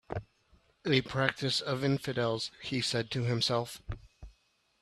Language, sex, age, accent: English, male, 30-39, United States English